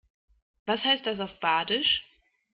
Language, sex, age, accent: German, female, 19-29, Deutschland Deutsch